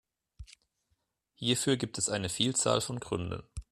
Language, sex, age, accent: German, male, 30-39, Deutschland Deutsch